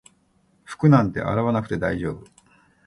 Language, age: Japanese, 60-69